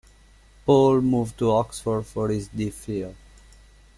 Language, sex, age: English, male, 19-29